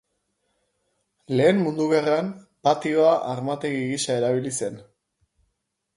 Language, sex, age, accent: Basque, male, 30-39, Mendebalekoa (Araba, Bizkaia, Gipuzkoako mendebaleko herri batzuk)